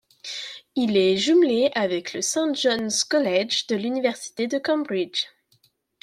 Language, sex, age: French, female, 30-39